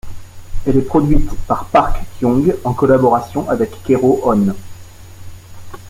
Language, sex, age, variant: French, male, 40-49, Français de métropole